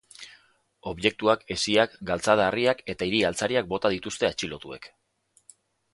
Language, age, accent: Basque, 40-49, Erdialdekoa edo Nafarra (Gipuzkoa, Nafarroa)